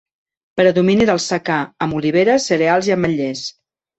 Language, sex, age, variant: Catalan, female, 50-59, Central